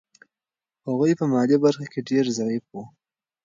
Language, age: Pashto, 19-29